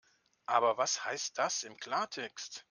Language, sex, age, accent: German, male, 60-69, Deutschland Deutsch